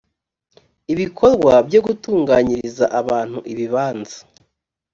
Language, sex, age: Kinyarwanda, male, 30-39